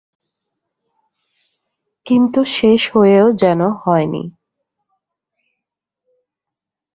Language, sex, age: Bengali, female, 19-29